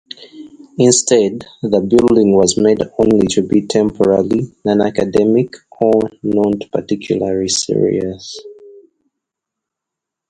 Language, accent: English, Ugandan english